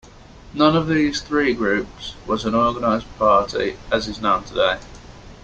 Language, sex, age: English, male, 19-29